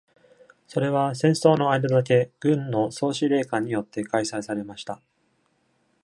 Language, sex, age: Japanese, male, 30-39